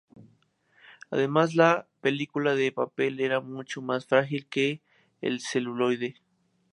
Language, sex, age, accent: Spanish, male, 19-29, México